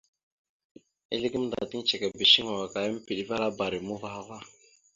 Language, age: Mada (Cameroon), 19-29